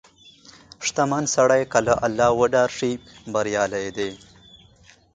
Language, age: Pashto, 19-29